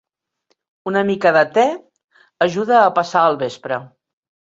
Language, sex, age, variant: Catalan, female, 60-69, Central